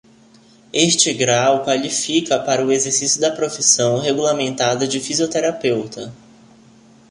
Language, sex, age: Portuguese, male, 30-39